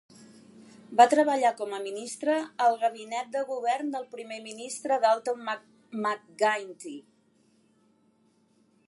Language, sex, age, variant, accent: Catalan, female, 40-49, Central, central